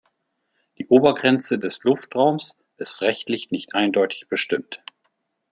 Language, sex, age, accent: German, male, 50-59, Deutschland Deutsch